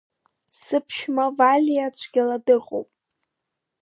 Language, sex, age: Abkhazian, female, under 19